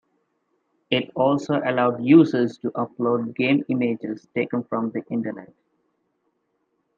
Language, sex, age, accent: English, male, 19-29, India and South Asia (India, Pakistan, Sri Lanka)